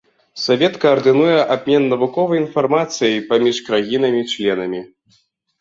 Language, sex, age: Belarusian, male, under 19